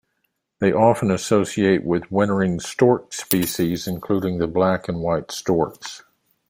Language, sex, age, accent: English, male, 60-69, United States English